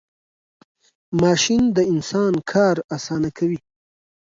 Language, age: Pashto, 30-39